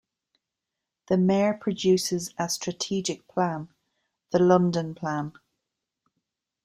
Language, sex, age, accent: English, female, 50-59, Irish English